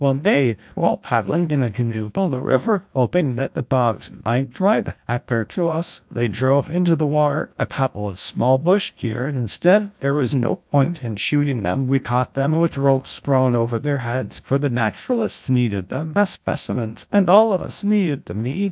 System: TTS, GlowTTS